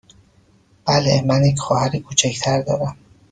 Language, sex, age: Persian, male, 30-39